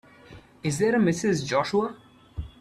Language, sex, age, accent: English, male, 19-29, India and South Asia (India, Pakistan, Sri Lanka)